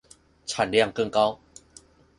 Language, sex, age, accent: Chinese, male, 19-29, 出生地：臺中市